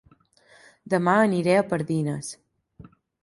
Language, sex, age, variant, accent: Catalan, female, 19-29, Balear, mallorquí